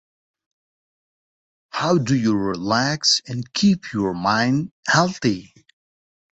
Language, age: English, 30-39